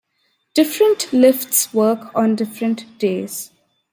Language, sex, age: English, female, under 19